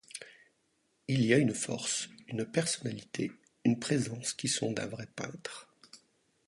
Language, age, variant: French, 40-49, Français de métropole